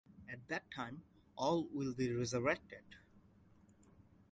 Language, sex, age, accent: English, male, 19-29, United States English